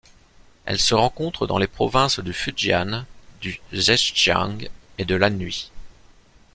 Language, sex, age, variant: French, male, 30-39, Français de métropole